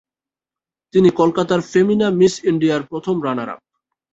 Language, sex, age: Bengali, male, 19-29